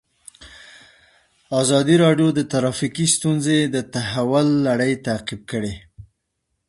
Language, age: Pashto, 30-39